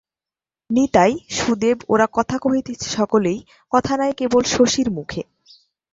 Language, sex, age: Bengali, female, 19-29